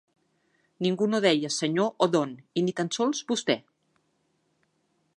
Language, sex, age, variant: Catalan, female, 50-59, Central